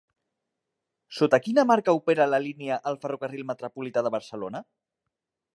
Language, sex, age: Catalan, male, 30-39